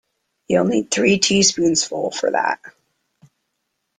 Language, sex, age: English, female, 50-59